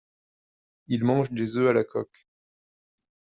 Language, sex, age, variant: French, male, 30-39, Français de métropole